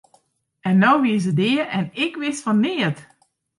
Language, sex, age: Western Frisian, female, 40-49